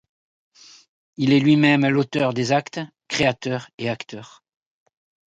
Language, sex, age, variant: French, male, 60-69, Français de métropole